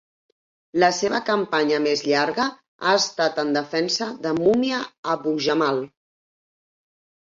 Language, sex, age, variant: Catalan, female, 50-59, Central